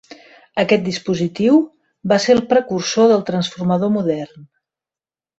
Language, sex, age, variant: Catalan, female, 50-59, Central